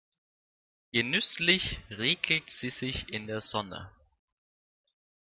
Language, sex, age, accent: German, male, 19-29, Österreichisches Deutsch